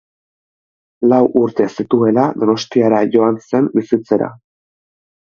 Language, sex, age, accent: Basque, male, 19-29, Erdialdekoa edo Nafarra (Gipuzkoa, Nafarroa)